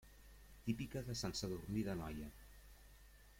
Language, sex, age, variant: Catalan, male, 50-59, Central